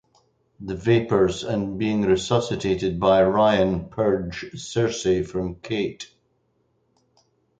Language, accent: English, Scottish English